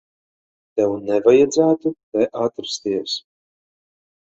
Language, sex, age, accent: Latvian, male, 30-39, Rigas